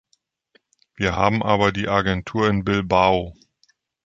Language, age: German, 40-49